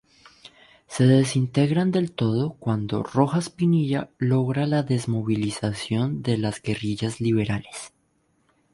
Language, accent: Spanish, Caribe: Cuba, Venezuela, Puerto Rico, República Dominicana, Panamá, Colombia caribeña, México caribeño, Costa del golfo de México